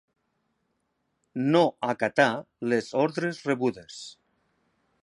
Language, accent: Catalan, valencià